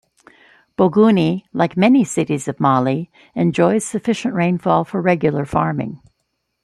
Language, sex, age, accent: English, female, 60-69, United States English